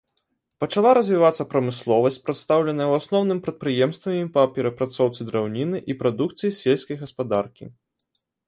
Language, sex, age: Belarusian, male, 19-29